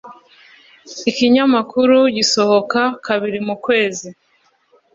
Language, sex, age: Kinyarwanda, female, 19-29